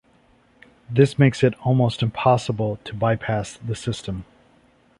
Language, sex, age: English, male, 30-39